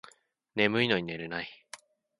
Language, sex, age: Japanese, male, 19-29